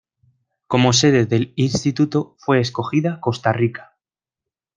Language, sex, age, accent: Spanish, male, 19-29, España: Centro-Sur peninsular (Madrid, Toledo, Castilla-La Mancha)